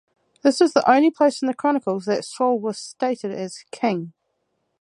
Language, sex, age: English, female, 30-39